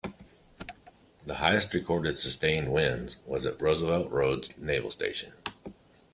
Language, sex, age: English, male, 50-59